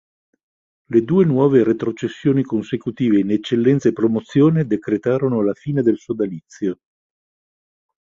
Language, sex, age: Italian, male, 50-59